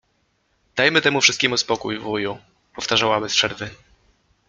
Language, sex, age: Polish, male, 19-29